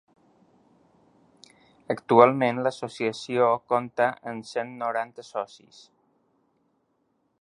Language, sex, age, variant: Catalan, male, 50-59, Balear